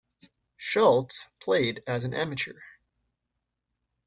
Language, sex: English, male